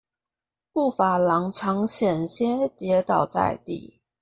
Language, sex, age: Chinese, female, 19-29